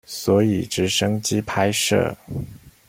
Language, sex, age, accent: Chinese, male, 40-49, 出生地：臺中市